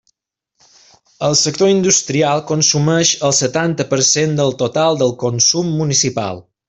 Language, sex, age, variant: Catalan, male, 30-39, Balear